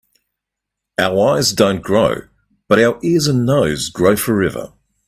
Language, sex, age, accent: English, male, 40-49, New Zealand English